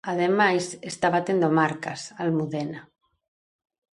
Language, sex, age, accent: Galician, female, 40-49, Normativo (estándar)